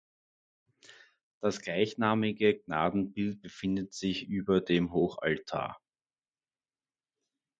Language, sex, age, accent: German, male, 30-39, Österreichisches Deutsch